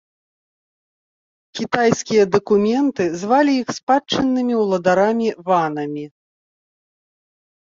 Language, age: Belarusian, 40-49